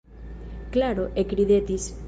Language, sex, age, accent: Esperanto, female, under 19, Internacia